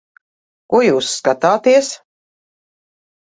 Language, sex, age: Latvian, female, 40-49